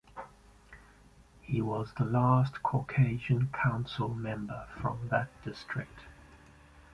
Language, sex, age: English, male, 30-39